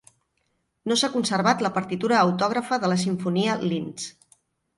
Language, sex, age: Catalan, female, 40-49